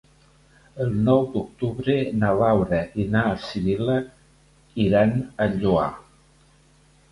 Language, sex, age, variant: Catalan, male, 60-69, Nord-Occidental